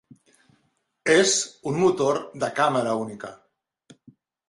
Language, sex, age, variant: Catalan, male, 50-59, Central